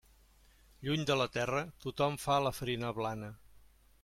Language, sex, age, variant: Catalan, male, 50-59, Central